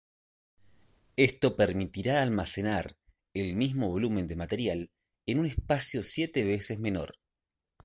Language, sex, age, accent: Spanish, male, 40-49, Rioplatense: Argentina, Uruguay, este de Bolivia, Paraguay